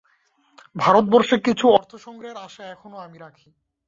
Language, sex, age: Bengali, male, 19-29